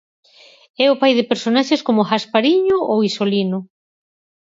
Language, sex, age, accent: Galician, female, 50-59, Central (gheada)